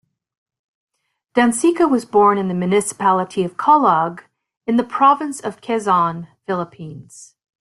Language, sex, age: English, female, 60-69